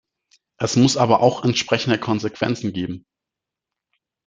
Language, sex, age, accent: German, male, 19-29, Deutschland Deutsch